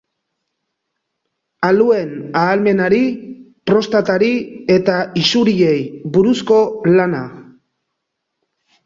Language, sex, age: Basque, male, 40-49